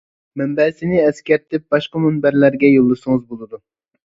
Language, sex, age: Uyghur, male, 19-29